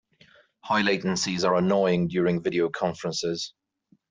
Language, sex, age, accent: English, male, 30-39, England English